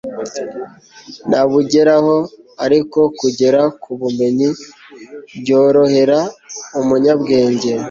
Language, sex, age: Kinyarwanda, male, 19-29